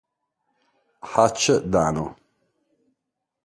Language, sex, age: Italian, male, 50-59